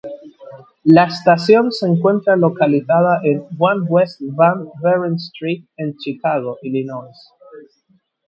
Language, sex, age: Spanish, male, 19-29